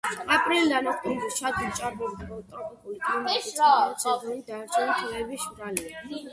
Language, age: Georgian, 19-29